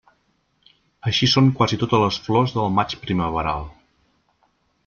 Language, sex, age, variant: Catalan, male, 40-49, Central